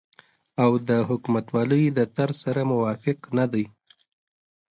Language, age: Pashto, 30-39